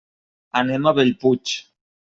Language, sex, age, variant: Catalan, male, 19-29, Nord-Occidental